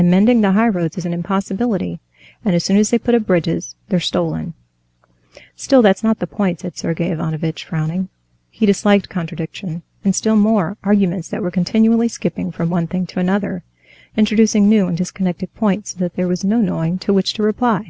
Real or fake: real